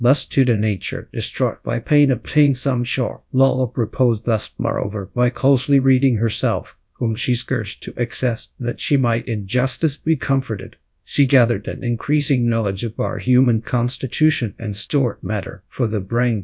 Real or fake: fake